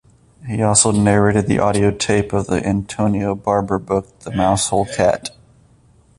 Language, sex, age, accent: English, male, 30-39, United States English